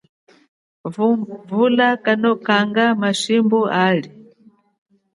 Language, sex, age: Chokwe, female, 40-49